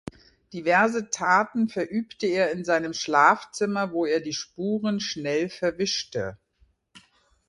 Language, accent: German, Deutschland Deutsch